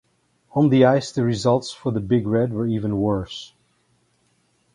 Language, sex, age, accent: English, male, 60-69, United States English